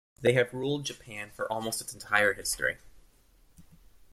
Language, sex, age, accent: English, male, 19-29, United States English